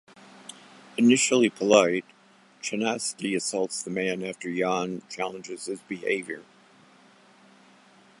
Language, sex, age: English, male, 70-79